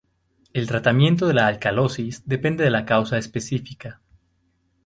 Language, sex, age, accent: Spanish, male, 19-29, México